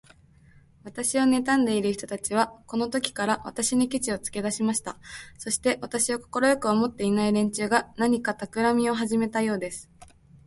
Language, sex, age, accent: Japanese, female, under 19, 標準語